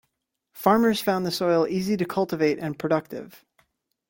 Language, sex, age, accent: English, male, 19-29, United States English